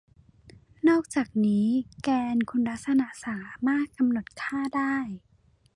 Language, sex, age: Thai, female, 19-29